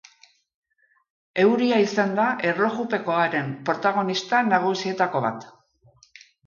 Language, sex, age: Basque, female, 60-69